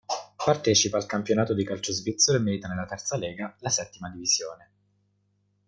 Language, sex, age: Italian, male, 19-29